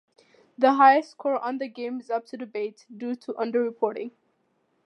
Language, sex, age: English, female, under 19